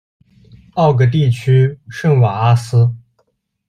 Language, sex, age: Chinese, male, 19-29